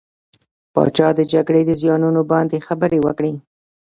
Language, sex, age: Pashto, female, 50-59